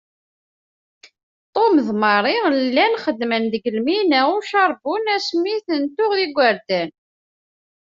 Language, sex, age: Kabyle, female, 19-29